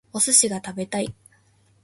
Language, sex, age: Japanese, female, 19-29